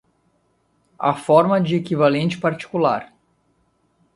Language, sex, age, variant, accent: Portuguese, male, 30-39, Portuguese (Brasil), Gaucho